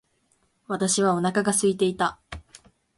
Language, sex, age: Japanese, female, under 19